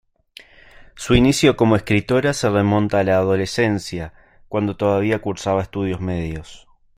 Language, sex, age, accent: Spanish, male, 30-39, Rioplatense: Argentina, Uruguay, este de Bolivia, Paraguay